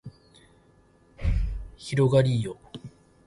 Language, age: Japanese, 19-29